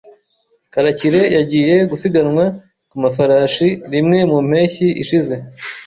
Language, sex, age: Kinyarwanda, male, 30-39